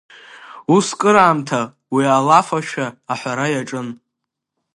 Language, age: Abkhazian, under 19